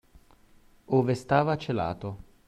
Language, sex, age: Italian, male, 19-29